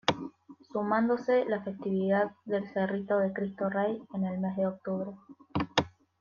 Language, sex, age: Spanish, female, 19-29